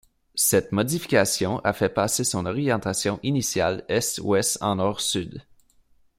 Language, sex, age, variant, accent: French, male, 19-29, Français d'Amérique du Nord, Français du Canada